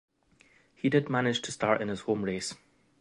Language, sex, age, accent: English, male, 19-29, Scottish English